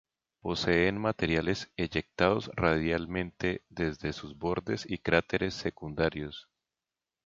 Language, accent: Spanish, Andino-Pacífico: Colombia, Perú, Ecuador, oeste de Bolivia y Venezuela andina